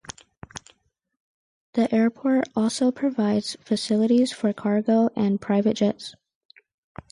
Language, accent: English, United States English